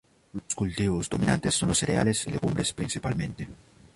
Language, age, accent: Spanish, 19-29, Andino-Pacífico: Colombia, Perú, Ecuador, oeste de Bolivia y Venezuela andina